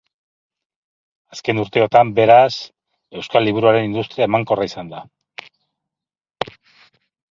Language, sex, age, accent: Basque, male, 50-59, Erdialdekoa edo Nafarra (Gipuzkoa, Nafarroa)